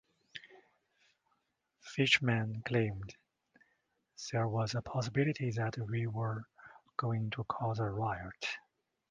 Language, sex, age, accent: English, male, 30-39, United States English